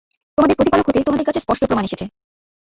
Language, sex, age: Bengali, female, 30-39